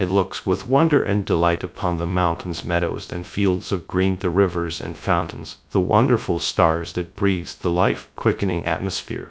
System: TTS, GradTTS